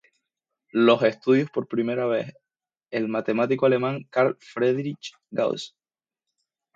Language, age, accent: Spanish, 19-29, España: Islas Canarias